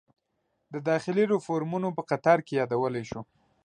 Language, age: Pashto, 19-29